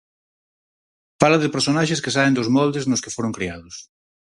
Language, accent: Galician, Normativo (estándar)